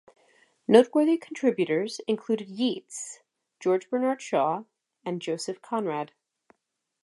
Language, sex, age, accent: English, female, 30-39, United States English